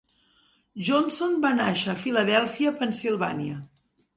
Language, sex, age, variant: Catalan, female, 50-59, Central